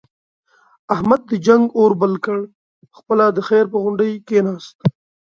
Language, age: Pashto, 19-29